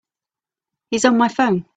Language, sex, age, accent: English, female, 30-39, England English